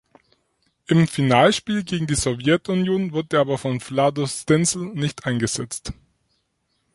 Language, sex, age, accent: German, male, 40-49, Deutschland Deutsch